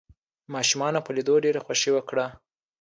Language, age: Pashto, under 19